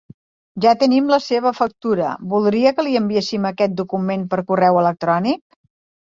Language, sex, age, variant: Catalan, female, 60-69, Central